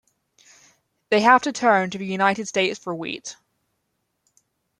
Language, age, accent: English, 19-29, England English